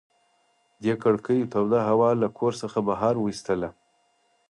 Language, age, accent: Pashto, 19-29, معیاري پښتو